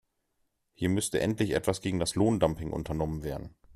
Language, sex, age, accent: German, male, 30-39, Deutschland Deutsch